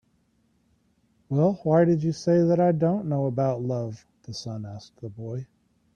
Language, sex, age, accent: English, male, 40-49, United States English